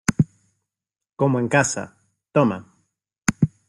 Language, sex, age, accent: Spanish, male, 19-29, Rioplatense: Argentina, Uruguay, este de Bolivia, Paraguay